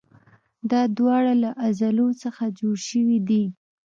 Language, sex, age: Pashto, female, 19-29